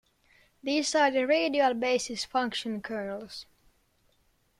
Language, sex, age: English, male, under 19